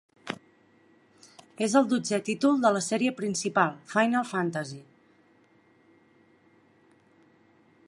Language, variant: Catalan, Central